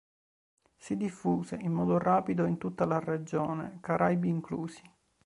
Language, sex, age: Italian, male, 30-39